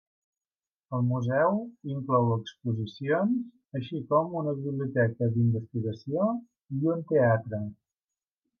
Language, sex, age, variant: Catalan, male, 60-69, Septentrional